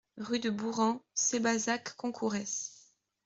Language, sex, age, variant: French, female, 19-29, Français de métropole